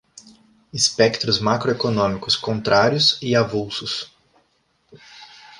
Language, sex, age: Portuguese, male, 19-29